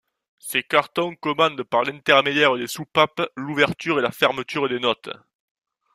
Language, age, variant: French, 19-29, Français de métropole